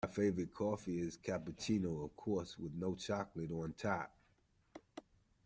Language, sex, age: English, male, 50-59